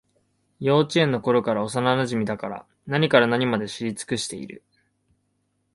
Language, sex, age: Japanese, male, 19-29